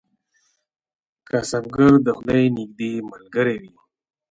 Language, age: Pashto, 30-39